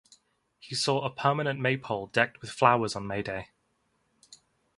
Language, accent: English, England English